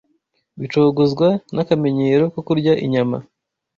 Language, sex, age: Kinyarwanda, male, 19-29